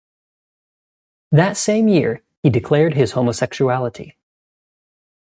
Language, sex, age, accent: English, male, 19-29, United States English